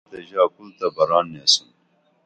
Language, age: Dameli, 50-59